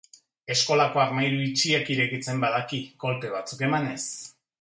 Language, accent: Basque, Erdialdekoa edo Nafarra (Gipuzkoa, Nafarroa)